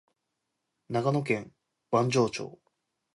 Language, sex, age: Japanese, male, 19-29